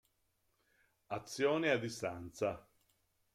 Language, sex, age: Italian, male, 60-69